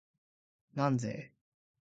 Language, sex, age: Japanese, male, 19-29